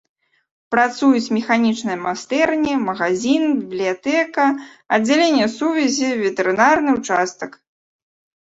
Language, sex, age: Belarusian, female, 30-39